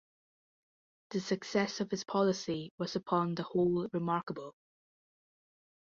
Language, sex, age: English, female, under 19